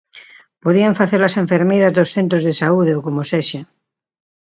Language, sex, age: Galician, female, 60-69